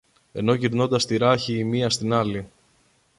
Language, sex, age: Greek, male, 30-39